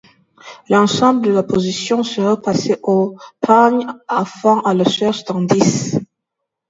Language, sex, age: Kinyarwanda, female, 19-29